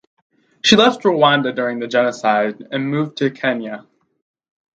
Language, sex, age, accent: English, male, under 19, United States English